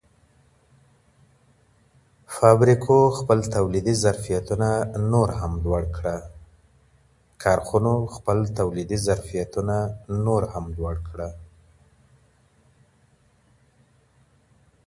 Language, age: Pashto, 30-39